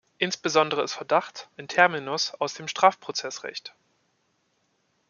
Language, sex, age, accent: German, male, 19-29, Deutschland Deutsch